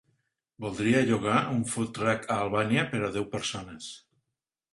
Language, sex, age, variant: Catalan, male, 50-59, Nord-Occidental